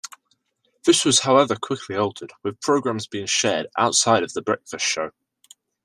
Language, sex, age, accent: English, male, under 19, England English